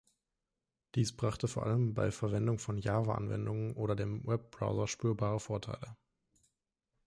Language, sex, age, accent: German, male, 19-29, Deutschland Deutsch